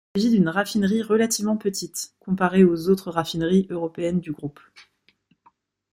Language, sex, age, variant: French, female, 19-29, Français de métropole